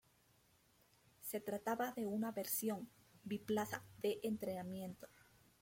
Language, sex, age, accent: Spanish, female, 19-29, Andino-Pacífico: Colombia, Perú, Ecuador, oeste de Bolivia y Venezuela andina